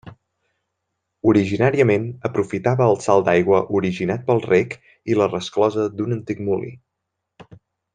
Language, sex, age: Catalan, male, 19-29